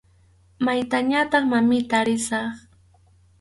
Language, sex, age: Arequipa-La Unión Quechua, female, 19-29